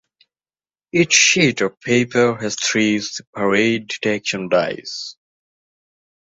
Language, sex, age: English, male, 19-29